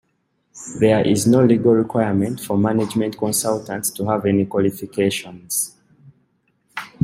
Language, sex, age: English, male, 19-29